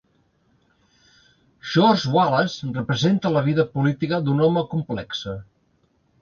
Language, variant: Catalan, Central